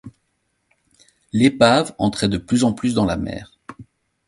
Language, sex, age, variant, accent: French, male, 40-49, Français d'Europe, Français de Belgique